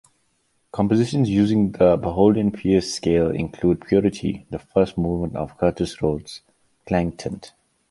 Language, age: English, under 19